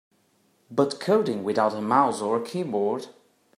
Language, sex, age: English, male, 30-39